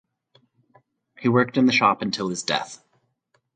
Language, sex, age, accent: English, male, 30-39, United States English